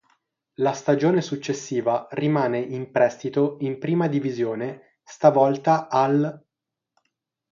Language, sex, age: Italian, male, 19-29